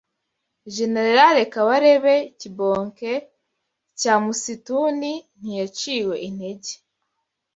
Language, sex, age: Kinyarwanda, female, 19-29